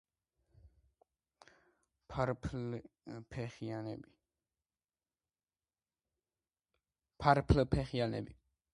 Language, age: Georgian, under 19